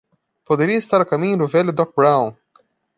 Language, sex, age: Portuguese, male, 30-39